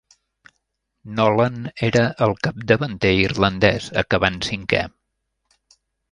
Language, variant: Catalan, Central